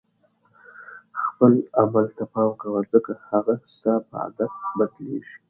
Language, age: Pashto, 19-29